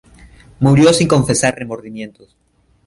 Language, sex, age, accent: Spanish, male, under 19, Andino-Pacífico: Colombia, Perú, Ecuador, oeste de Bolivia y Venezuela andina